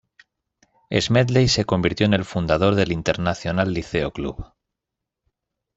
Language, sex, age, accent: Spanish, male, 19-29, España: Norte peninsular (Asturias, Castilla y León, Cantabria, País Vasco, Navarra, Aragón, La Rioja, Guadalajara, Cuenca)